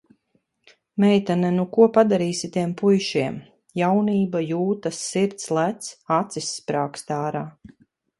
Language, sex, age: Latvian, female, 40-49